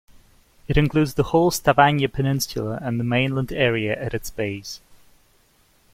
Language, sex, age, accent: English, male, 30-39, England English